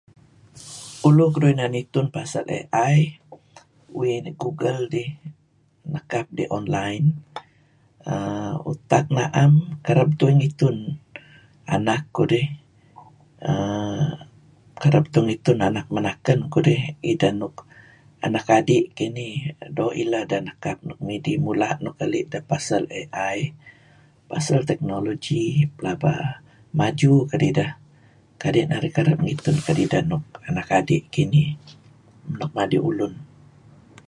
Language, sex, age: Kelabit, female, 60-69